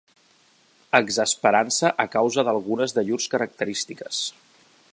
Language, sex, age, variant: Catalan, male, 40-49, Central